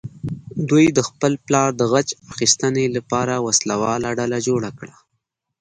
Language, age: Pashto, 19-29